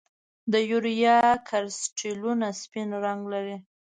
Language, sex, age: Pashto, female, 19-29